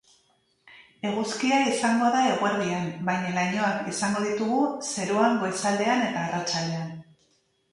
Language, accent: Basque, Mendebalekoa (Araba, Bizkaia, Gipuzkoako mendebaleko herri batzuk)